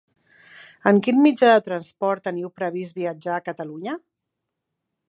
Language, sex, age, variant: Catalan, female, 40-49, Central